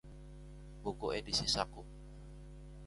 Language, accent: Indonesian, Indonesia